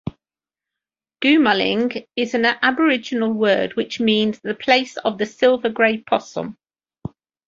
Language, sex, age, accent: English, female, 50-59, England English